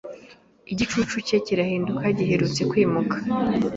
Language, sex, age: Kinyarwanda, female, 19-29